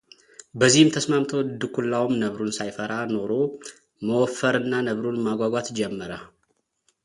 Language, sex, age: Amharic, male, 30-39